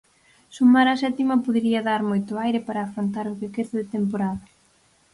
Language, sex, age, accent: Galician, female, 19-29, Central (gheada)